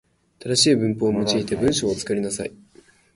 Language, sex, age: Japanese, male, 19-29